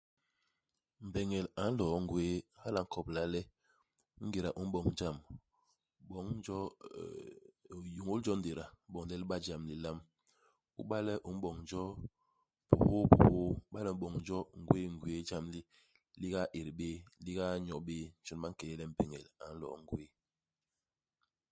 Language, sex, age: Basaa, male, 50-59